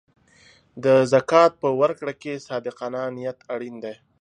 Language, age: Pashto, 19-29